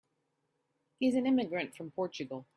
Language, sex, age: English, female, 40-49